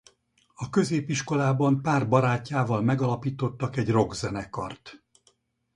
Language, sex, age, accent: Hungarian, male, 70-79, budapesti